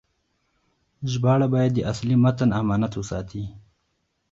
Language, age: Pashto, 19-29